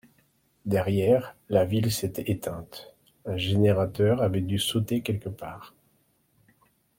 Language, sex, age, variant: French, male, 50-59, Français de métropole